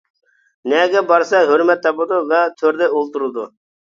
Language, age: Uyghur, 40-49